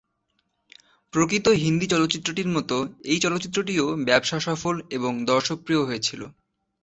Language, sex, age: Bengali, male, 19-29